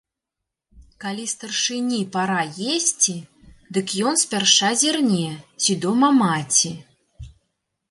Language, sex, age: Belarusian, female, 30-39